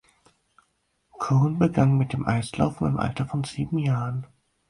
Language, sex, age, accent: German, male, 19-29, Deutschland Deutsch